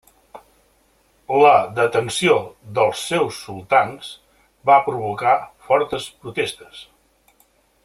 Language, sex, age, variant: Catalan, male, 60-69, Central